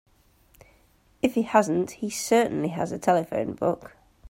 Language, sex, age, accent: English, female, 30-39, England English